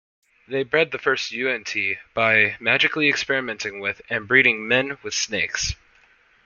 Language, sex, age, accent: English, male, under 19, United States English